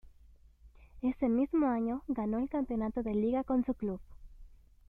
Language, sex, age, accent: Spanish, female, under 19, Chileno: Chile, Cuyo